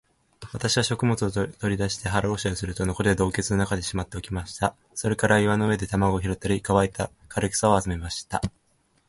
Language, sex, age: Japanese, male, 19-29